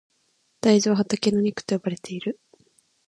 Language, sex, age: Japanese, female, 19-29